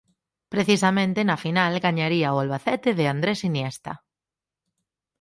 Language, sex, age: Galician, female, 30-39